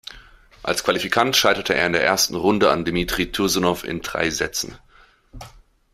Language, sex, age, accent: German, male, 19-29, Deutschland Deutsch